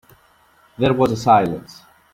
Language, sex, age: English, male, 19-29